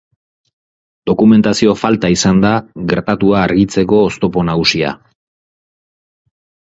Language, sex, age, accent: Basque, male, 30-39, Erdialdekoa edo Nafarra (Gipuzkoa, Nafarroa)